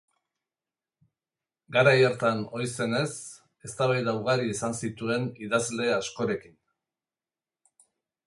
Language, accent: Basque, Erdialdekoa edo Nafarra (Gipuzkoa, Nafarroa)